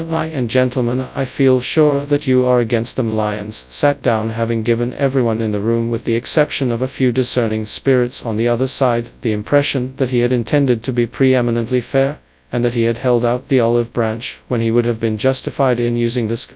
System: TTS, FastPitch